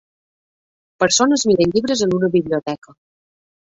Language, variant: Catalan, Balear